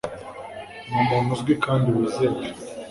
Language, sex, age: Kinyarwanda, male, 19-29